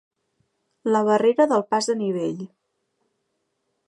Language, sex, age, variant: Catalan, female, 19-29, Central